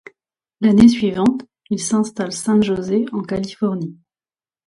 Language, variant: French, Français de métropole